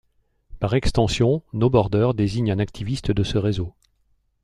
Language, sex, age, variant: French, male, 60-69, Français de métropole